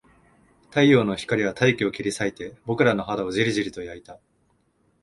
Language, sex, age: Japanese, male, 19-29